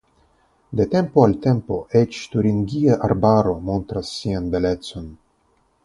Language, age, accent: Esperanto, 30-39, Internacia